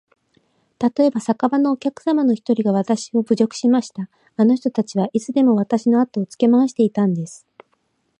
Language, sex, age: Japanese, female, 40-49